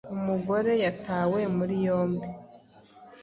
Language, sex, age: Kinyarwanda, female, 19-29